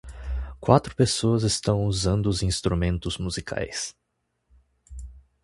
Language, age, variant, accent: Portuguese, 19-29, Portuguese (Brasil), Paulista